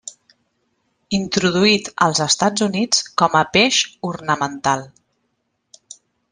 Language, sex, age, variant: Catalan, female, 40-49, Central